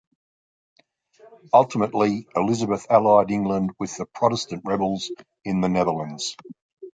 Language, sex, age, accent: English, male, 60-69, Australian English